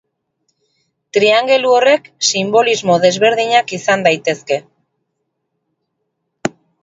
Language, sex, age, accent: Basque, female, 40-49, Erdialdekoa edo Nafarra (Gipuzkoa, Nafarroa)